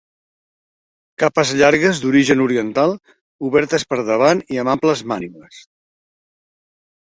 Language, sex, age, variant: Catalan, male, 60-69, Central